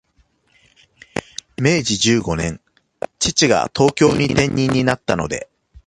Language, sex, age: Japanese, male, 30-39